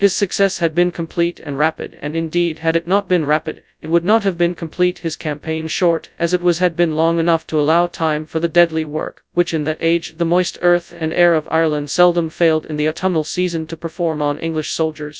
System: TTS, FastPitch